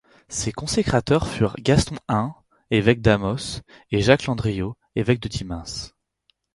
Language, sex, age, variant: French, male, 19-29, Français de métropole